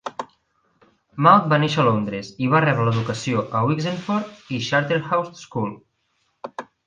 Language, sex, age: Catalan, male, 19-29